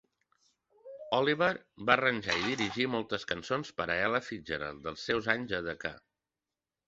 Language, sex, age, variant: Catalan, male, 30-39, Central